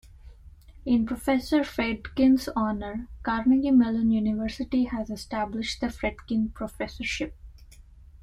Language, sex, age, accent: English, female, 30-39, India and South Asia (India, Pakistan, Sri Lanka)